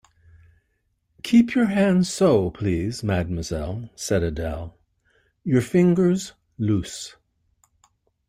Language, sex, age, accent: English, male, 60-69, United States English